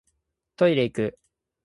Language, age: Japanese, 19-29